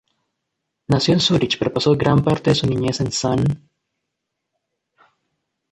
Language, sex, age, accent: Spanish, male, 19-29, América central